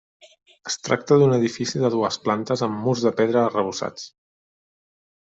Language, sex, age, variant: Catalan, male, 19-29, Central